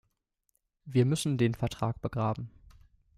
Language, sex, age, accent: German, male, 19-29, Deutschland Deutsch